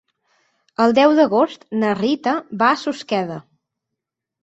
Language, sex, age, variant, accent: Catalan, female, 30-39, Central, Neutre